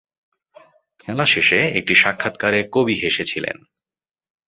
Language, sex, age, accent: Bengali, male, 30-39, চলিত